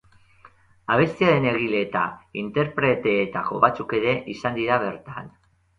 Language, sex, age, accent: Basque, male, 50-59, Mendebalekoa (Araba, Bizkaia, Gipuzkoako mendebaleko herri batzuk)